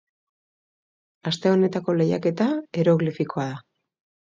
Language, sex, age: Basque, female, 30-39